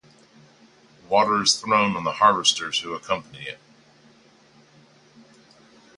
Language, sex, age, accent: English, male, 40-49, United States English